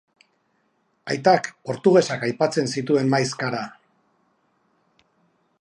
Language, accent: Basque, Erdialdekoa edo Nafarra (Gipuzkoa, Nafarroa)